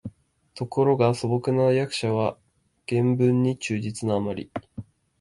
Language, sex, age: Japanese, male, 19-29